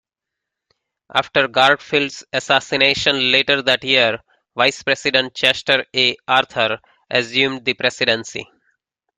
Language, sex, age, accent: English, male, 40-49, United States English